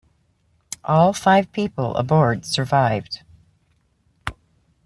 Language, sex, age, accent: English, female, 50-59, United States English